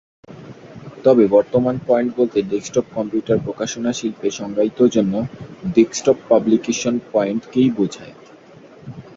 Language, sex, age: Bengali, male, 19-29